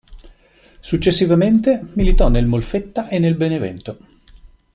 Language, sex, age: Italian, male, 50-59